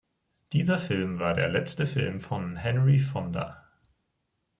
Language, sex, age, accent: German, male, 19-29, Deutschland Deutsch